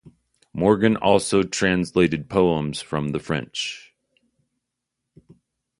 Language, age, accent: English, 50-59, United States English